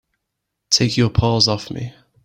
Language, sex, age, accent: English, male, 19-29, England English